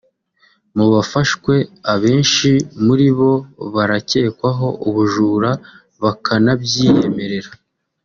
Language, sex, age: Kinyarwanda, male, 19-29